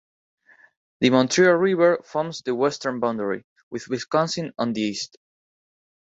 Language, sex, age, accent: English, male, under 19, United States English